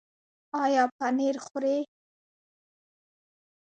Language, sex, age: Pashto, female, 19-29